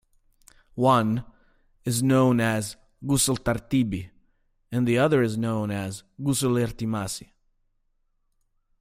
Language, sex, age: English, male, 30-39